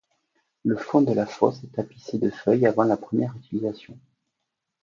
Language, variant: French, Français de métropole